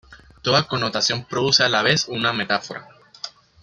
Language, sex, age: Spanish, male, under 19